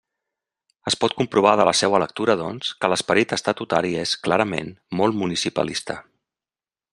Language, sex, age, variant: Catalan, male, 40-49, Central